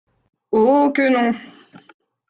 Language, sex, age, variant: French, female, 19-29, Français de métropole